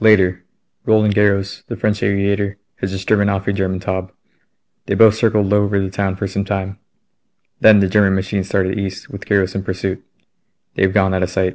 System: none